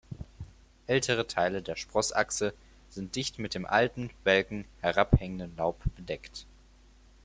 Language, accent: German, Deutschland Deutsch